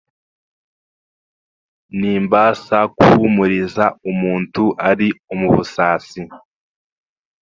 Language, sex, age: Chiga, male, 19-29